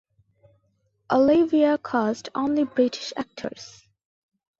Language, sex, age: English, female, 19-29